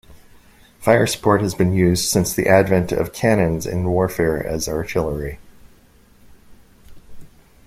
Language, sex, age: English, male, 50-59